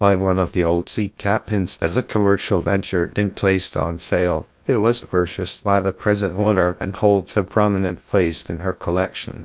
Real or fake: fake